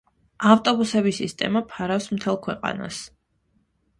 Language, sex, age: Georgian, female, 19-29